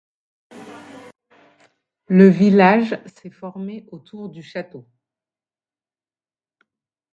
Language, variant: French, Français de métropole